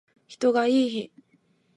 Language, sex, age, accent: Japanese, female, 19-29, 関西弁